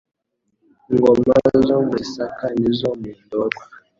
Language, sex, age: Kinyarwanda, male, under 19